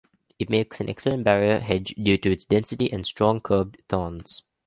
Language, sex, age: English, male, under 19